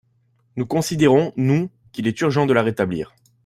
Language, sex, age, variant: French, male, 19-29, Français de métropole